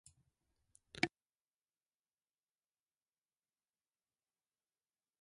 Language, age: Japanese, 50-59